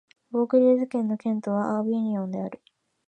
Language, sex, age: Japanese, female, 19-29